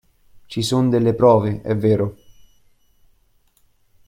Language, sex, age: Italian, male, 19-29